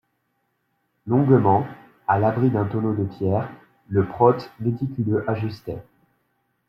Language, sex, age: French, male, 19-29